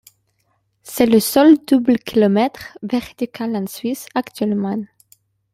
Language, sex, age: French, female, 19-29